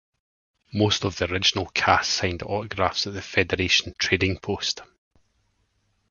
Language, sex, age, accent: English, male, 50-59, Scottish English